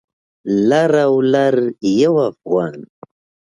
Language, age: Pashto, 19-29